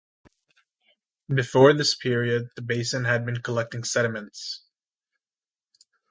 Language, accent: English, Canadian English